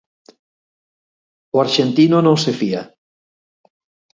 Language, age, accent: Galician, 60-69, Atlántico (seseo e gheada)